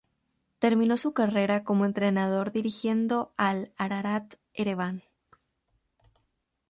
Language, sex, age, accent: Spanish, female, under 19, América central